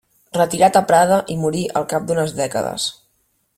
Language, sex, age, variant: Catalan, female, 19-29, Central